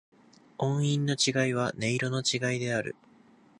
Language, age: Japanese, 19-29